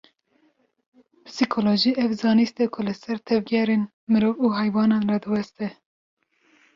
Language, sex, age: Kurdish, female, 19-29